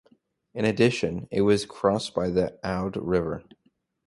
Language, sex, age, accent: English, male, under 19, United States English